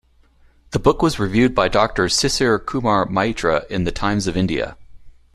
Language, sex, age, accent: English, male, 40-49, United States English